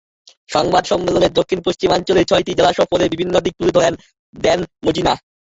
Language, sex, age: Bengali, male, under 19